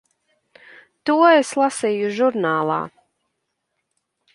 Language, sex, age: Latvian, female, 19-29